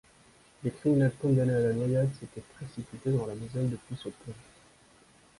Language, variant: French, Français de métropole